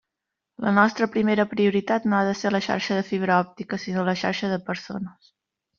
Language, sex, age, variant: Catalan, female, 19-29, Central